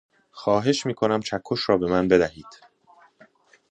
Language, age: Persian, 30-39